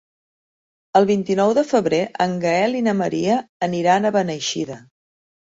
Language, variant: Catalan, Central